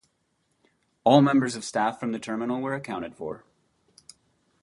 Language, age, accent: English, 30-39, United States English